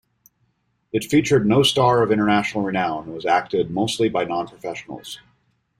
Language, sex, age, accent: English, male, 40-49, United States English